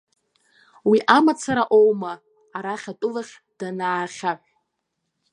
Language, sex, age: Abkhazian, female, 19-29